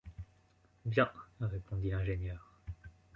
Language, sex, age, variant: French, male, 19-29, Français de métropole